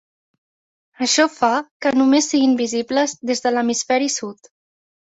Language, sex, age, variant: Catalan, female, 19-29, Central